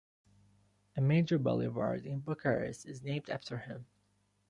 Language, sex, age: English, male, 19-29